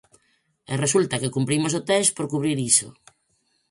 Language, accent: Galician, Normativo (estándar)